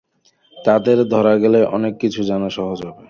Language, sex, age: Bengali, male, 19-29